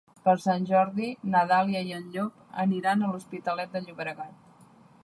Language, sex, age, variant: Catalan, female, 30-39, Central